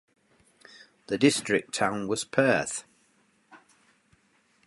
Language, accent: English, England English